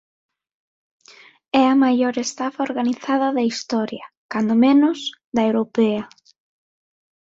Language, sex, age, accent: Galician, female, 19-29, Atlántico (seseo e gheada); Normativo (estándar)